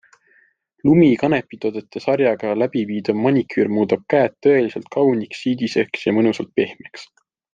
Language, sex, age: Estonian, male, 19-29